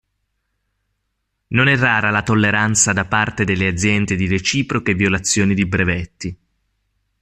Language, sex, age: Italian, male, 30-39